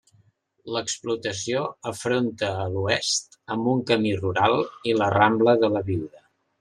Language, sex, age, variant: Catalan, male, 60-69, Central